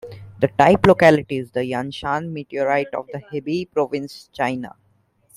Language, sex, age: English, male, under 19